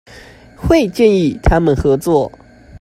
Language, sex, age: Chinese, male, 19-29